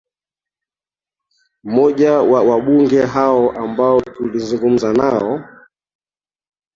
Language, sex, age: Swahili, male, 30-39